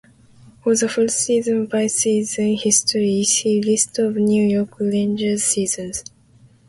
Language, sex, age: English, female, 19-29